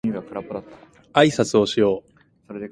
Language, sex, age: Japanese, male, 19-29